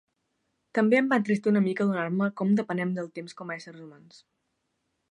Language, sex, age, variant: Catalan, female, under 19, Central